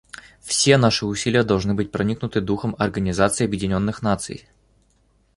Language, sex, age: Russian, male, 19-29